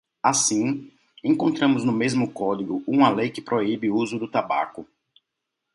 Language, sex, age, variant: Portuguese, male, 30-39, Portuguese (Brasil)